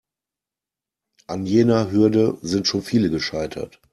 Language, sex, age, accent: German, male, 40-49, Deutschland Deutsch